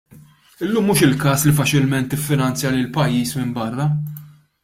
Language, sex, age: Maltese, male, 30-39